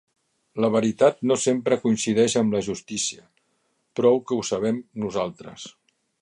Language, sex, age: Catalan, male, 50-59